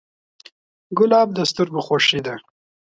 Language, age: Pashto, 19-29